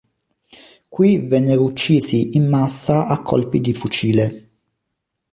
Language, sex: Italian, male